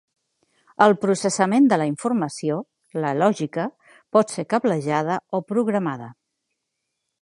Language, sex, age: Catalan, female, 50-59